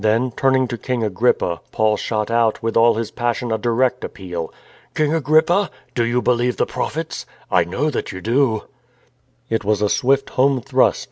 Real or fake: real